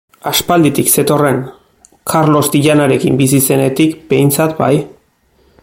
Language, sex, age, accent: Basque, male, 30-39, Erdialdekoa edo Nafarra (Gipuzkoa, Nafarroa)